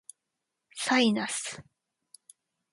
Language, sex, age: Japanese, female, 19-29